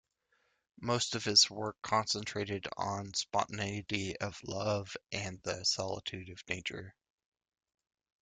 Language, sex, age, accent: English, male, 30-39, United States English